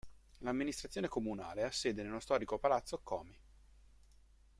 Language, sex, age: Italian, male, 40-49